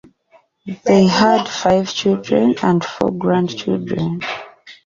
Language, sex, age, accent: English, female, 30-39, England English